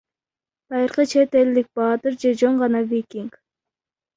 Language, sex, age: Kyrgyz, female, under 19